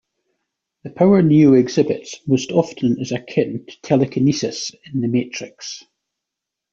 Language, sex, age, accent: English, male, 40-49, Scottish English